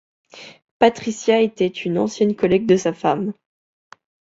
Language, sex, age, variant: French, female, 19-29, Français de métropole